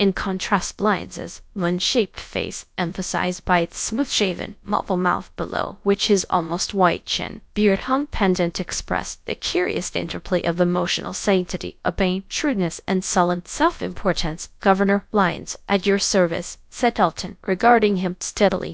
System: TTS, GradTTS